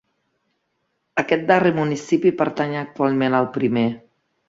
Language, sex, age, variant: Catalan, female, 40-49, Central